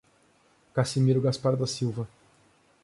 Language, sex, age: Portuguese, male, 19-29